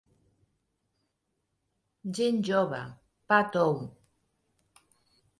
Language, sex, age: Catalan, female, 50-59